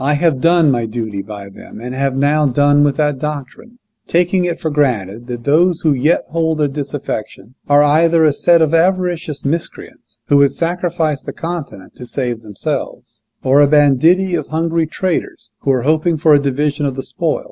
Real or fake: real